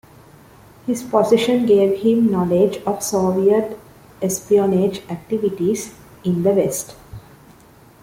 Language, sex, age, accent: English, female, 19-29, India and South Asia (India, Pakistan, Sri Lanka)